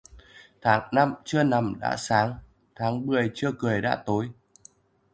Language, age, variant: Vietnamese, 19-29, Hà Nội